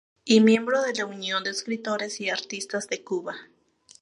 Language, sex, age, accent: Spanish, female, 30-39, México